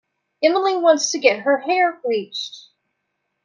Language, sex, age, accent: English, female, 19-29, United States English